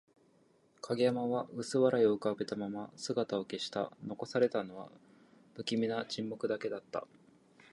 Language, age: Japanese, 19-29